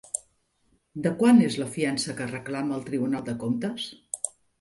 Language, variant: Catalan, Central